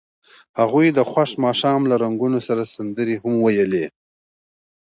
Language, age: Pashto, 40-49